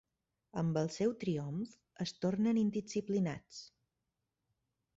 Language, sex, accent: Catalan, female, mallorquí